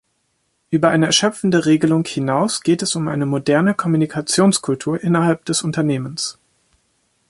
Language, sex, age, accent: German, male, 19-29, Deutschland Deutsch